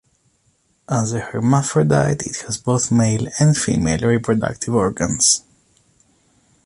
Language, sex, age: English, male, 19-29